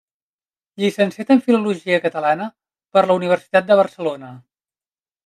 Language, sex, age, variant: Catalan, male, 30-39, Central